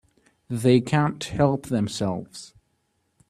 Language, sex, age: English, male, under 19